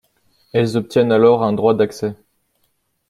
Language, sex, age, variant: French, male, 19-29, Français de métropole